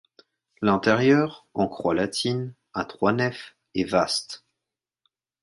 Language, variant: French, Français de métropole